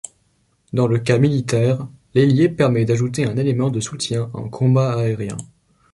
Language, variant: French, Français de métropole